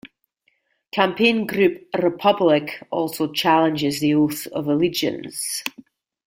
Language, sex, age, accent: English, female, 40-49, Scottish English